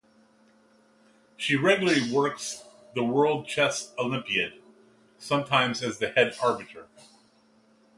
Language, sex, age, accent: English, male, 50-59, United States English